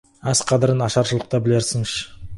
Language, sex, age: Kazakh, male, 19-29